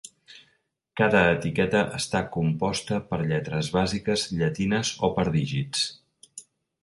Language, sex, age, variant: Catalan, male, 50-59, Central